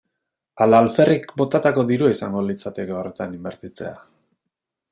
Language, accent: Basque, Mendebalekoa (Araba, Bizkaia, Gipuzkoako mendebaleko herri batzuk)